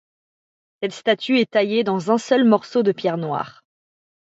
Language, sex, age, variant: French, female, 19-29, Français de métropole